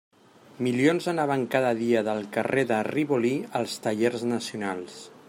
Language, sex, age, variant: Catalan, male, 40-49, Central